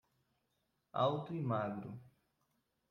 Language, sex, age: Portuguese, male, 19-29